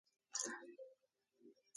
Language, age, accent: Spanish, 30-39, México